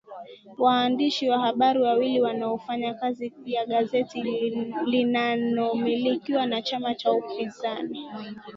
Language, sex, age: Swahili, female, 19-29